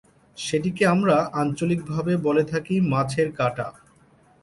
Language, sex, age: Bengali, male, 30-39